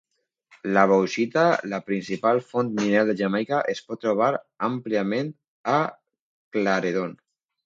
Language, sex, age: Catalan, male, 30-39